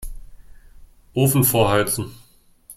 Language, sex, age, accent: German, male, 19-29, Deutschland Deutsch